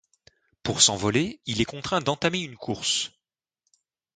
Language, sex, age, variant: French, male, 19-29, Français de métropole